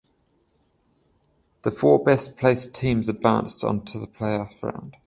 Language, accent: English, United States English; Australian English; England English; New Zealand English; Welsh English